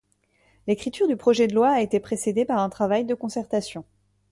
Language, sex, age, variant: French, female, 19-29, Français de métropole